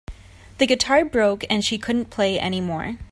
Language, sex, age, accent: English, female, 19-29, Canadian English